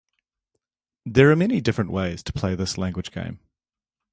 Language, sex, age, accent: English, male, 40-49, New Zealand English